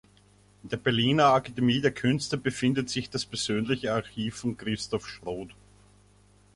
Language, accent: German, Österreichisches Deutsch